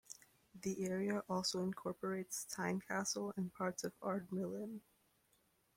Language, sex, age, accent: English, male, under 19, United States English